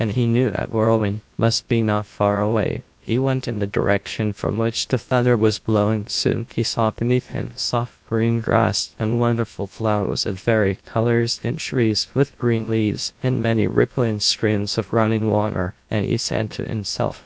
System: TTS, GlowTTS